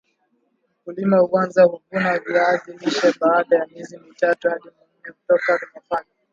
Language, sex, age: Swahili, male, 19-29